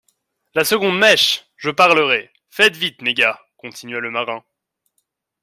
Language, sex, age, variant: French, male, 19-29, Français de métropole